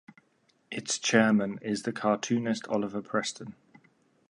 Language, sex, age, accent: English, male, 30-39, England English